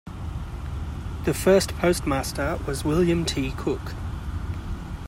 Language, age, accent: English, 30-39, Australian English